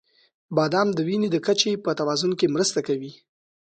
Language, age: Pashto, 19-29